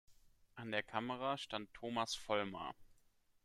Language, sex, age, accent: German, male, 19-29, Deutschland Deutsch